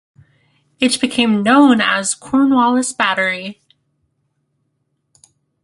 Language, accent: English, United States English